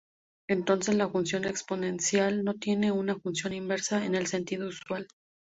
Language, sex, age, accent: Spanish, female, 30-39, México